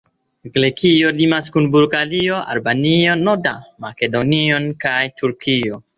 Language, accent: Esperanto, Internacia